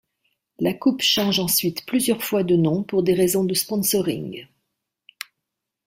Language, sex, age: French, female, 60-69